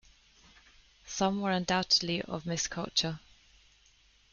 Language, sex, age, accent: English, female, 30-39, England English